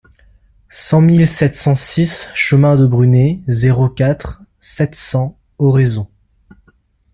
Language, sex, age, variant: French, male, 19-29, Français de métropole